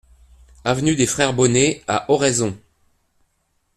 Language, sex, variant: French, male, Français de métropole